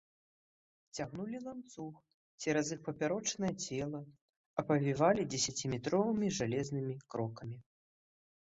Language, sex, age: Belarusian, male, under 19